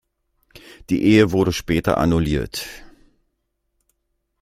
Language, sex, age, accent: German, male, 60-69, Deutschland Deutsch